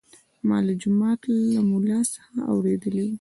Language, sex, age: Pashto, female, 19-29